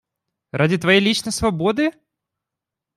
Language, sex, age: Russian, male, 19-29